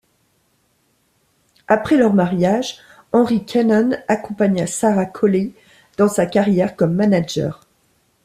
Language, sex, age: French, female, 40-49